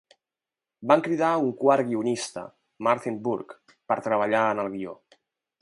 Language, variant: Catalan, Central